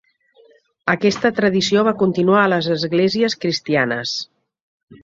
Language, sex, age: Catalan, female, 50-59